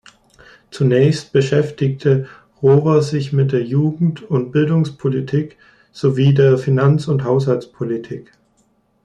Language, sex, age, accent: German, male, 19-29, Deutschland Deutsch